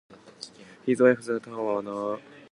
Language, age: English, 19-29